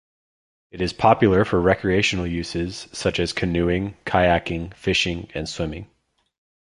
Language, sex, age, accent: English, male, 30-39, United States English